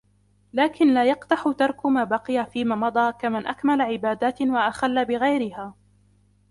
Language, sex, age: Arabic, female, under 19